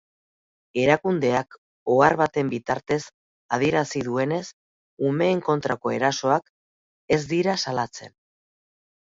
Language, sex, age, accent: Basque, female, 40-49, Erdialdekoa edo Nafarra (Gipuzkoa, Nafarroa)